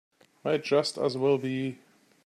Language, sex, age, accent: English, male, 30-39, United States English